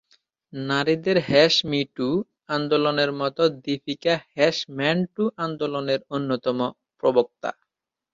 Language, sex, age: Bengali, male, 19-29